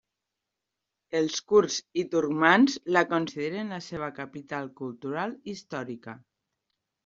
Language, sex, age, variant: Catalan, female, 40-49, Septentrional